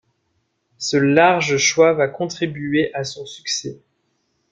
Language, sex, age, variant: French, male, 19-29, Français de métropole